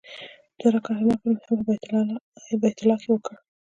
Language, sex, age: Pashto, female, 19-29